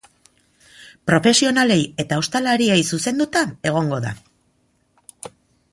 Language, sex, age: Basque, female, 50-59